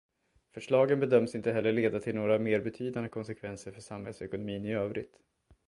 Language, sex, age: Swedish, male, 19-29